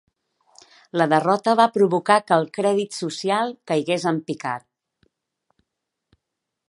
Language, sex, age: Catalan, female, 40-49